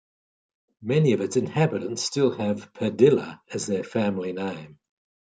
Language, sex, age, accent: English, male, 70-79, Australian English